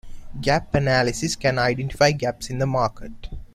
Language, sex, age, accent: English, male, 19-29, England English